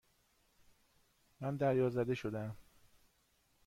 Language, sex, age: Persian, male, 40-49